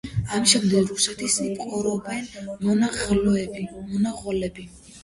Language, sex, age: Georgian, female, under 19